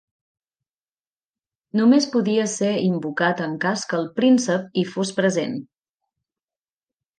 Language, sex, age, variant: Catalan, female, 30-39, Nord-Occidental